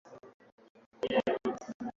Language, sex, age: Swahili, male, 19-29